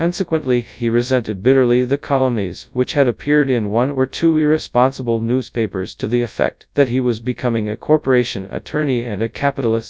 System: TTS, FastPitch